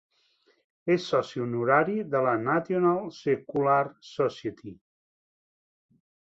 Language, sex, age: Catalan, male, 40-49